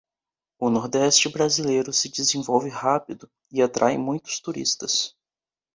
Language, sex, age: Portuguese, male, 19-29